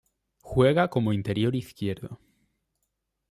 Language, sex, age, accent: Spanish, male, under 19, España: Norte peninsular (Asturias, Castilla y León, Cantabria, País Vasco, Navarra, Aragón, La Rioja, Guadalajara, Cuenca)